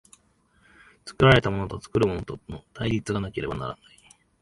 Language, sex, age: Japanese, male, 19-29